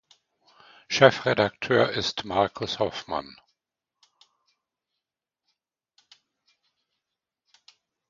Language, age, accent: German, 70-79, Deutschland Deutsch